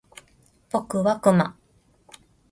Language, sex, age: Japanese, female, 30-39